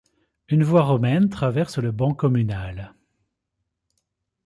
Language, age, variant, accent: French, 30-39, Français d'Europe, Français de Belgique